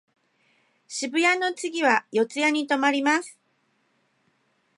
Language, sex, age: Japanese, female, 50-59